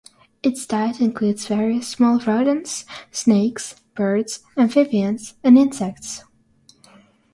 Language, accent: English, United States English; England English